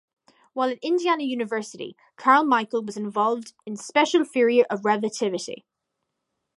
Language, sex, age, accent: English, female, under 19, Irish English